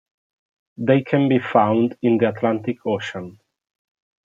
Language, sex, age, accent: English, male, 19-29, England English